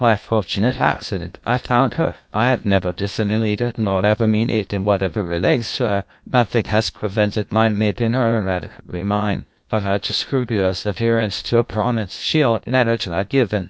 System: TTS, GlowTTS